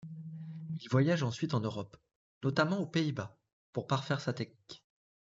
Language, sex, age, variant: French, male, 30-39, Français de métropole